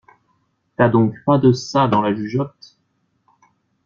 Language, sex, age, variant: French, male, 19-29, Français de métropole